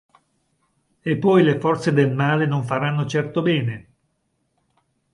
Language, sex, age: Italian, male, 50-59